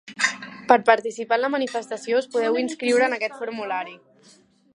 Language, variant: Catalan, Central